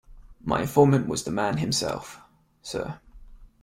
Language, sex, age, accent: English, male, 19-29, England English